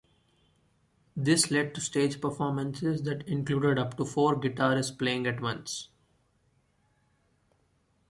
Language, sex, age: English, male, 19-29